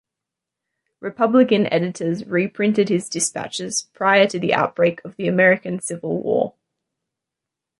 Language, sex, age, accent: English, female, 19-29, Australian English